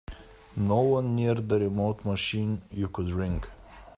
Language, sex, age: English, male, 30-39